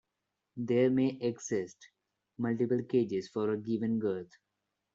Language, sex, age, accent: English, male, 19-29, India and South Asia (India, Pakistan, Sri Lanka)